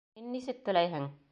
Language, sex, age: Bashkir, female, 40-49